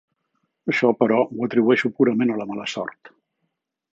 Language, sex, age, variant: Catalan, male, 60-69, Central